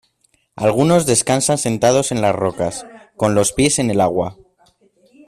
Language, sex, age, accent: Spanish, male, under 19, España: Centro-Sur peninsular (Madrid, Toledo, Castilla-La Mancha)